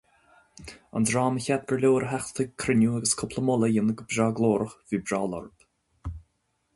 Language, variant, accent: Irish, Gaeilge Chonnacht, Cainteoir líofa, ní ó dhúchas